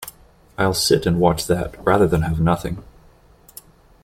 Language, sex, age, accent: English, male, 30-39, United States English